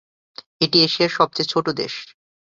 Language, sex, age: Bengali, male, 19-29